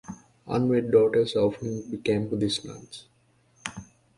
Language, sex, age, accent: English, male, 19-29, United States English